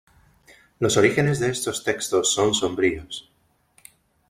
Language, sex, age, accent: Spanish, male, 30-39, España: Sur peninsular (Andalucia, Extremadura, Murcia)